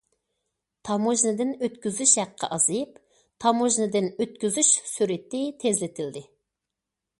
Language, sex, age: Uyghur, female, 40-49